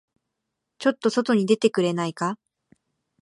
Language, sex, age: Japanese, female, 19-29